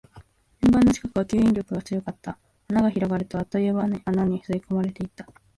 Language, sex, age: Japanese, female, 19-29